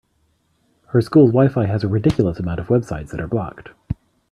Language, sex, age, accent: English, male, 40-49, United States English